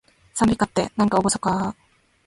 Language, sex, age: Japanese, female, 19-29